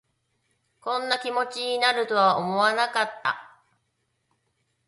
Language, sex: Japanese, female